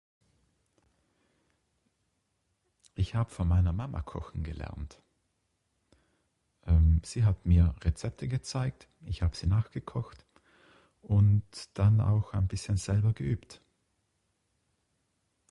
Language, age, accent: German, 40-49, Österreichisches Deutsch